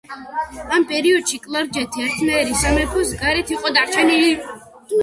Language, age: Georgian, 30-39